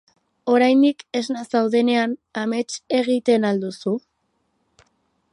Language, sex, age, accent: Basque, female, under 19, Erdialdekoa edo Nafarra (Gipuzkoa, Nafarroa)